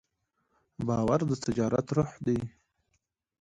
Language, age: Pashto, 19-29